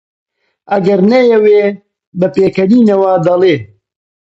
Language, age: Central Kurdish, 30-39